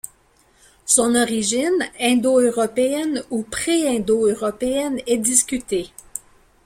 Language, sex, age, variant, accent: French, female, 40-49, Français d'Amérique du Nord, Français du Canada